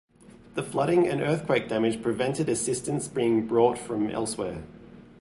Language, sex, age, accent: English, male, 30-39, Australian English